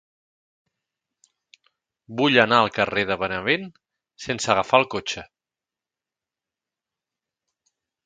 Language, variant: Catalan, Central